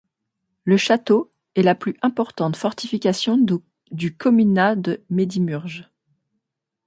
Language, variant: French, Français de métropole